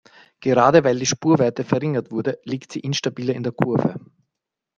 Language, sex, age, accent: German, male, 40-49, Österreichisches Deutsch